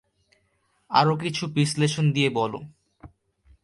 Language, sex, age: Bengali, male, under 19